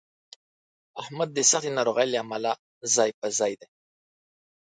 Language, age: Pashto, 19-29